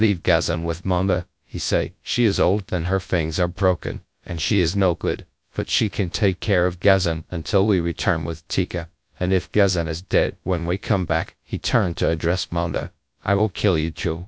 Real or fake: fake